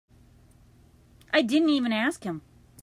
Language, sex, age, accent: English, female, 30-39, United States English